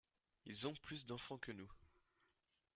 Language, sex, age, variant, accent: French, male, under 19, Français d'Europe, Français de Suisse